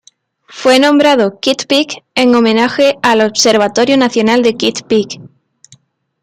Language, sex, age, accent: Spanish, female, 19-29, España: Sur peninsular (Andalucia, Extremadura, Murcia)